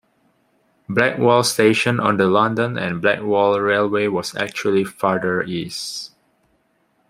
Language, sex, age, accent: English, male, 19-29, Singaporean English